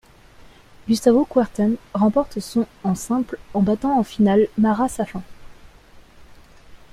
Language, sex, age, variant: French, female, 19-29, Français de métropole